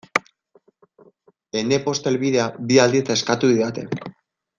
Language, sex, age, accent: Basque, male, 19-29, Erdialdekoa edo Nafarra (Gipuzkoa, Nafarroa)